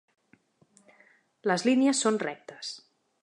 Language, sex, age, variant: Catalan, female, 30-39, Central